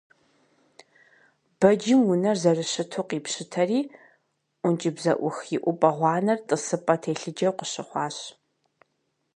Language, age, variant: Kabardian, 19-29, Адыгэбзэ (Къэбэрдей, Кирил, псоми зэдай)